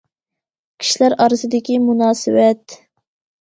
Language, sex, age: Uyghur, female, 19-29